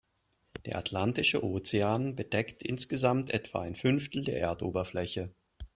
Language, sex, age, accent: German, male, 40-49, Deutschland Deutsch